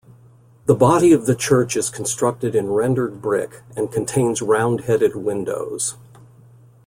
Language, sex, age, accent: English, male, 60-69, United States English